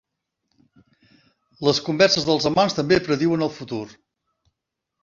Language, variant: Catalan, Septentrional